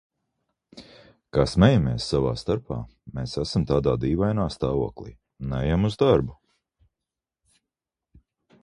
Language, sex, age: Latvian, male, 40-49